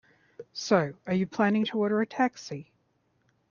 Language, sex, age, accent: English, female, 40-49, Australian English